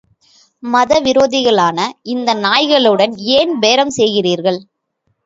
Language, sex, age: Tamil, female, 19-29